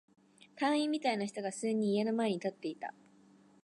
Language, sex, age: Japanese, female, 19-29